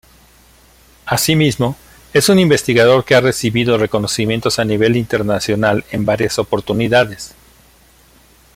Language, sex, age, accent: Spanish, male, 40-49, México